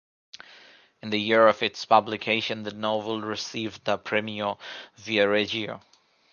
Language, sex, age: English, male, 19-29